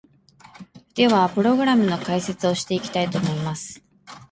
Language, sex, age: Japanese, female, 19-29